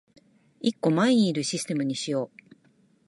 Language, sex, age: Japanese, female, 40-49